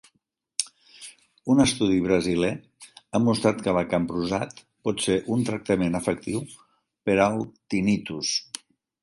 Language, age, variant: Catalan, 70-79, Central